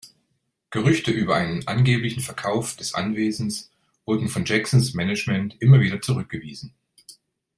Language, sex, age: German, male, 50-59